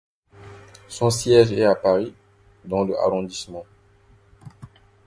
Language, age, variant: French, 19-29, Français d'Afrique subsaharienne et des îles africaines